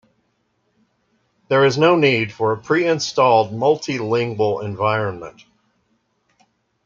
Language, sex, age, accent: English, male, 40-49, United States English